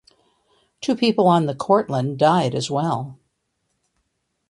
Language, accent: English, United States English